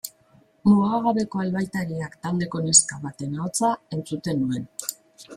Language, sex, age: Basque, female, 50-59